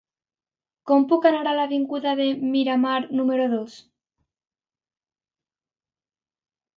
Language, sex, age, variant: Catalan, female, under 19, Alacantí